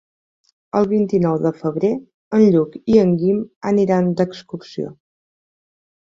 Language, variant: Catalan, Central